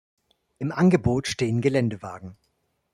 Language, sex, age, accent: German, male, 40-49, Deutschland Deutsch